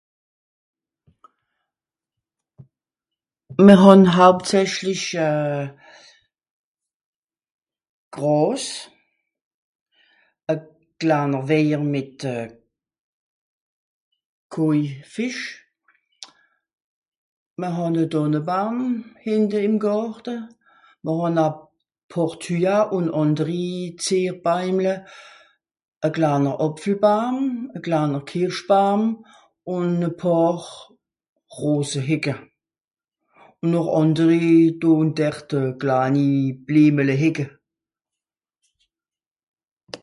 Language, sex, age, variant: Swiss German, female, 60-69, Nordniederàlemmànisch (Rishoffe, Zàwere, Bùsswìller, Hawenau, Brüemt, Stroossbùri, Molse, Dàmbàch, Schlettstàtt, Pfàlzbùri usw.)